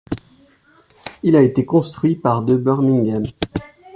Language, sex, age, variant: French, male, 40-49, Français de métropole